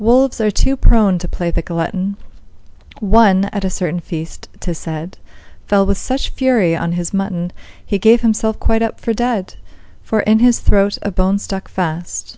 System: none